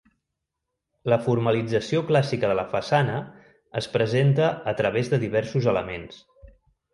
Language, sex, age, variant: Catalan, male, 40-49, Central